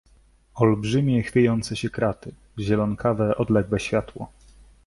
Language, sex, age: Polish, male, 19-29